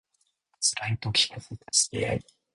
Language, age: Japanese, 30-39